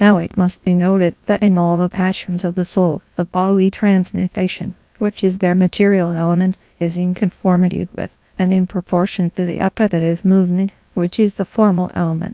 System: TTS, GlowTTS